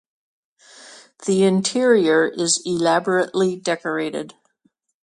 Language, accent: English, United States English